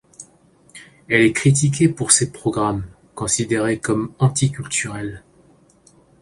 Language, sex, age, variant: French, male, 30-39, Français de métropole